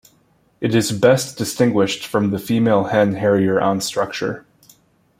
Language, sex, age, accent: English, male, 19-29, United States English